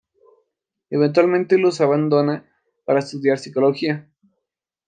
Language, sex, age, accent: Spanish, male, 19-29, Andino-Pacífico: Colombia, Perú, Ecuador, oeste de Bolivia y Venezuela andina